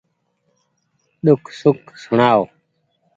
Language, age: Goaria, 30-39